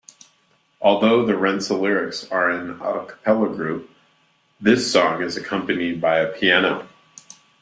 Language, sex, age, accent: English, male, 30-39, United States English